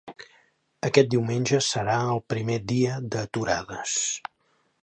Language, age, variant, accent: Catalan, 60-69, Central, central